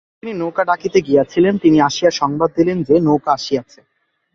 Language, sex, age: Bengali, male, 19-29